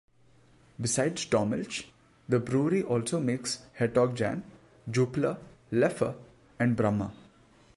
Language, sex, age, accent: English, male, 19-29, India and South Asia (India, Pakistan, Sri Lanka)